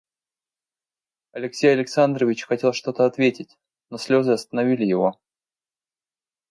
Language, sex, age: Russian, male, 19-29